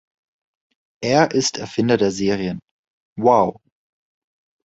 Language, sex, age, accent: German, male, 19-29, Deutschland Deutsch